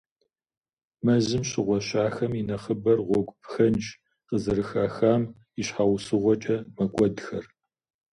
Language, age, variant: Kabardian, 50-59, Адыгэбзэ (Къэбэрдей, Кирил, псоми зэдай)